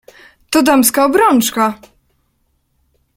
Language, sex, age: Polish, female, 19-29